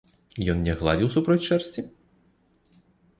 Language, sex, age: Belarusian, male, 19-29